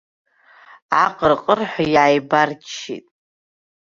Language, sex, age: Abkhazian, female, 40-49